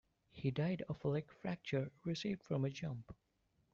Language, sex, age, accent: English, male, 19-29, India and South Asia (India, Pakistan, Sri Lanka)